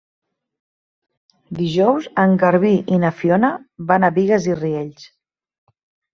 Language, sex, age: Catalan, female, 40-49